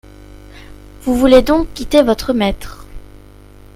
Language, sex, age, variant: French, female, under 19, Français de métropole